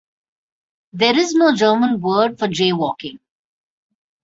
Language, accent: English, India and South Asia (India, Pakistan, Sri Lanka)